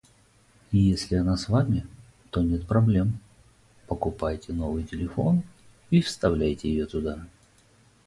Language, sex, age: Russian, male, 40-49